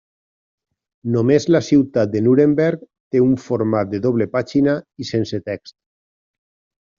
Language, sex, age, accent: Catalan, male, 40-49, valencià